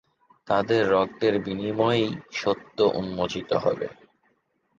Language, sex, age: Bengali, male, 19-29